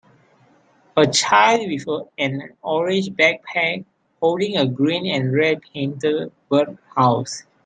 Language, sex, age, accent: English, male, 19-29, Malaysian English